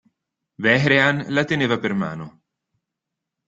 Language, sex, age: Italian, male, 19-29